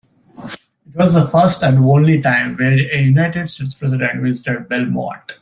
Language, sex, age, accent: English, male, 30-39, India and South Asia (India, Pakistan, Sri Lanka)